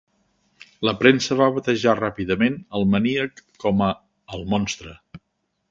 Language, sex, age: Catalan, male, 70-79